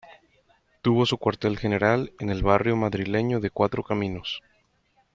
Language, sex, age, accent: Spanish, male, 19-29, México